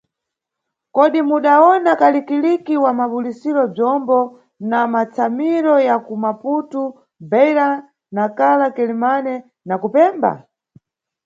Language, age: Nyungwe, 30-39